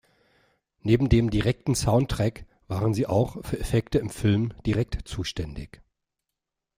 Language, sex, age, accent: German, male, 50-59, Deutschland Deutsch